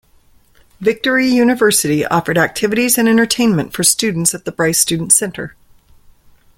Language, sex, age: English, female, 50-59